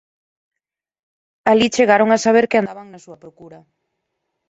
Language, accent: Galician, Normativo (estándar)